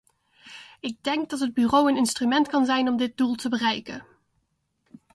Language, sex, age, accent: Dutch, female, 30-39, Nederlands Nederlands